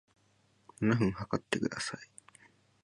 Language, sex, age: Japanese, male, under 19